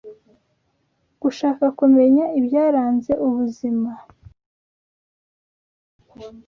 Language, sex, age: Kinyarwanda, female, 19-29